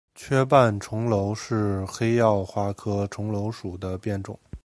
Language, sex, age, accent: Chinese, male, 19-29, 出生地：北京市